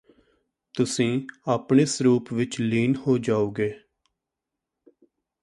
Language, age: Punjabi, 40-49